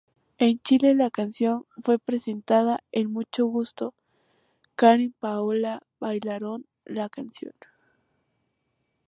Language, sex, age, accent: Spanish, female, 19-29, México